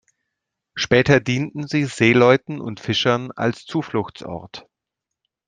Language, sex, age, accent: German, male, 30-39, Deutschland Deutsch